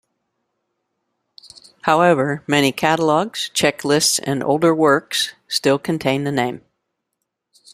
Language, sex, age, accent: English, female, 60-69, United States English